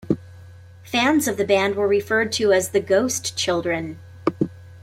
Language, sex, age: English, female, 40-49